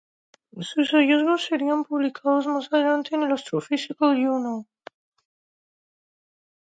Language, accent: Spanish, España: Centro-Sur peninsular (Madrid, Toledo, Castilla-La Mancha)